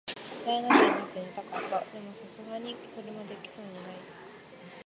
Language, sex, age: Japanese, female, 19-29